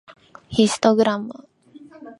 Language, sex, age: Japanese, female, 19-29